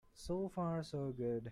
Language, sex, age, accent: English, male, 19-29, India and South Asia (India, Pakistan, Sri Lanka)